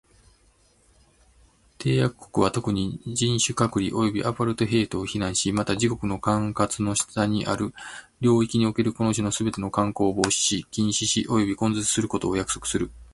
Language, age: Japanese, 50-59